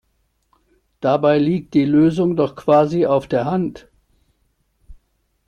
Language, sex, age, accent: German, male, 70-79, Deutschland Deutsch